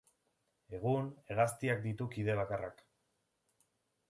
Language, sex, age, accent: Basque, male, 19-29, Erdialdekoa edo Nafarra (Gipuzkoa, Nafarroa)